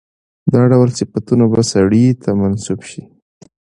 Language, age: Pashto, 19-29